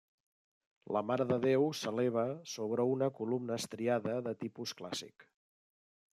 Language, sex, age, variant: Catalan, male, 50-59, Central